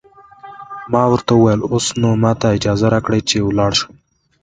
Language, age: Pashto, 19-29